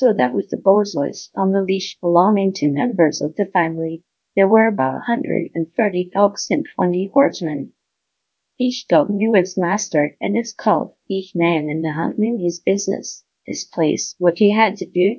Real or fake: fake